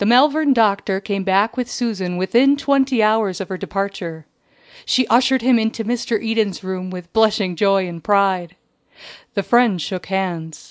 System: none